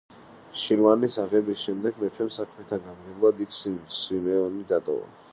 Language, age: Georgian, 19-29